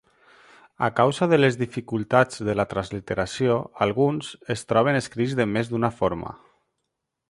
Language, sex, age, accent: Catalan, male, 30-39, valencià